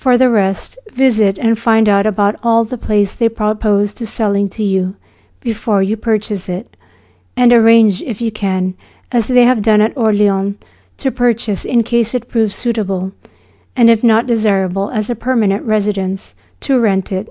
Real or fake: real